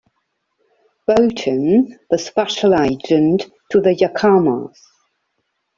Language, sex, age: English, female, 40-49